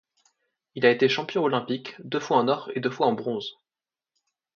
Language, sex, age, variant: French, male, 19-29, Français de métropole